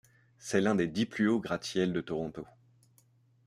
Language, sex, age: French, male, 30-39